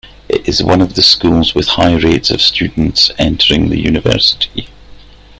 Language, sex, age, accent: English, male, 40-49, Scottish English